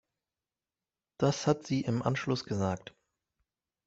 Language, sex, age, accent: German, male, 30-39, Deutschland Deutsch